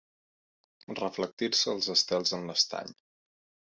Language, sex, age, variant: Catalan, male, 30-39, Central